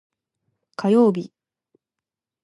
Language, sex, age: Japanese, female, 19-29